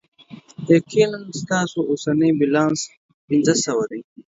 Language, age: Pashto, 19-29